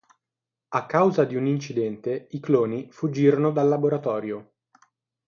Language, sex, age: Italian, male, 19-29